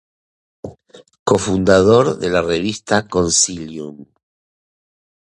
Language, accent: Spanish, Rioplatense: Argentina, Uruguay, este de Bolivia, Paraguay